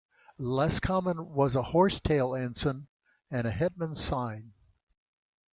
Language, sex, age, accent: English, male, 80-89, United States English